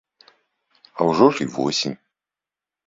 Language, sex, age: Belarusian, male, 40-49